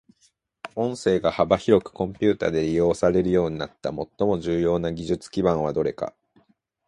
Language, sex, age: Japanese, male, 19-29